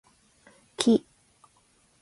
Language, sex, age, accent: Japanese, female, 50-59, 関西; 関東